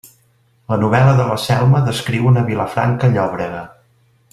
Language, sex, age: Catalan, male, 50-59